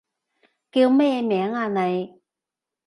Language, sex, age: Cantonese, female, 30-39